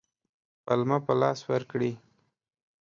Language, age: Pashto, 19-29